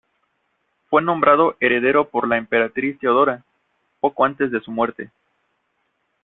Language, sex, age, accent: Spanish, male, 19-29, México